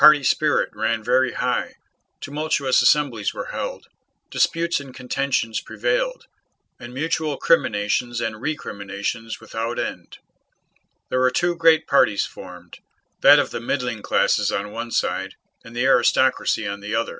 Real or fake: real